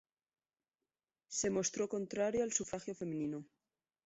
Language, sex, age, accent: Spanish, female, 19-29, España: Centro-Sur peninsular (Madrid, Toledo, Castilla-La Mancha)